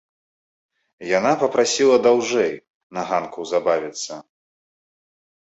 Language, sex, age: Belarusian, male, 30-39